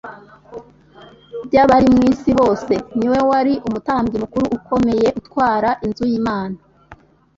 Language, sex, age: Kinyarwanda, female, 40-49